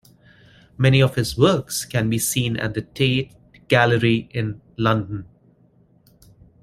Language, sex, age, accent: English, male, 30-39, India and South Asia (India, Pakistan, Sri Lanka)